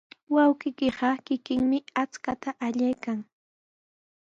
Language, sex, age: Sihuas Ancash Quechua, female, 19-29